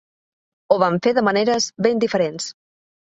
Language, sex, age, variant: Catalan, female, 30-39, Balear